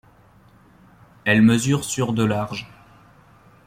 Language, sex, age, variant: French, male, 19-29, Français de métropole